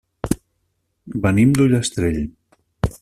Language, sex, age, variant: Catalan, male, 50-59, Nord-Occidental